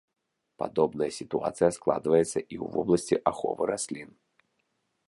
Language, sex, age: Belarusian, male, 30-39